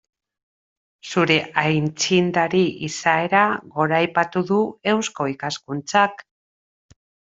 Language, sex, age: Basque, female, 40-49